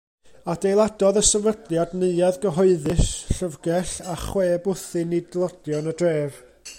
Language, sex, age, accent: Welsh, male, 40-49, Y Deyrnas Unedig Cymraeg